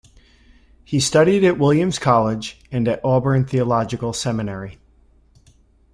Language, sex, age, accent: English, male, 40-49, United States English